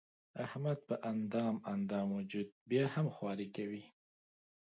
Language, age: Pashto, 30-39